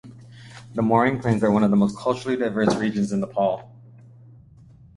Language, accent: English, United States English